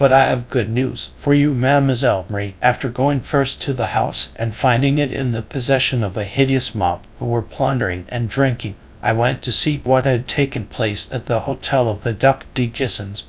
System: TTS, GradTTS